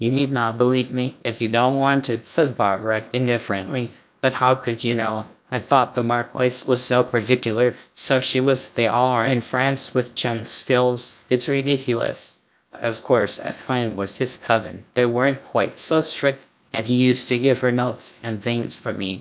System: TTS, GlowTTS